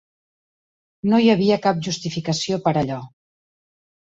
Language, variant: Catalan, Central